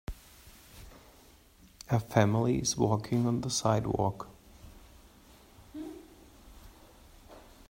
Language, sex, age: English, male, 30-39